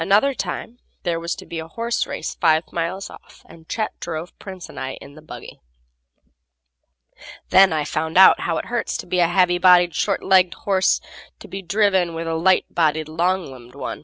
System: none